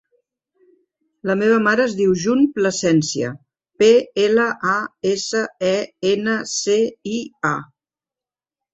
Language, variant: Catalan, Central